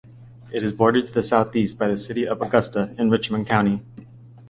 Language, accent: English, United States English